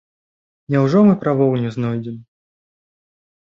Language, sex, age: Belarusian, male, 19-29